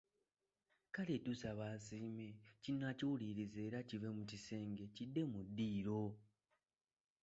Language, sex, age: Ganda, male, 19-29